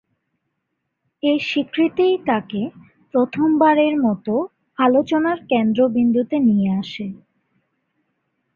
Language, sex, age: Bengali, female, 19-29